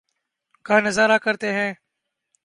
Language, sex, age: Urdu, male, 19-29